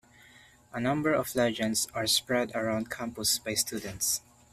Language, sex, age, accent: English, male, under 19, Filipino